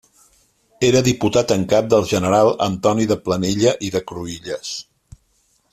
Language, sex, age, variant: Catalan, male, 50-59, Central